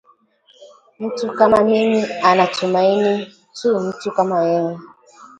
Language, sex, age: Swahili, female, 19-29